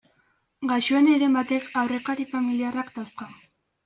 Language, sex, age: Basque, female, under 19